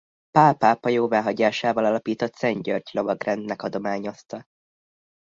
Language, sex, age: Hungarian, male, under 19